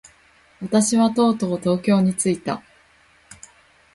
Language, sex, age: Japanese, female, 19-29